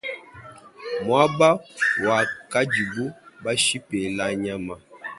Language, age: Luba-Lulua, 19-29